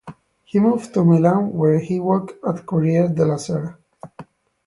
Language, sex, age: English, male, 19-29